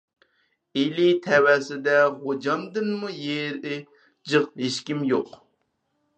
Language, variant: Uyghur, ئۇيغۇر تىلى